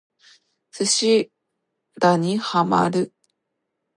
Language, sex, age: Japanese, female, 19-29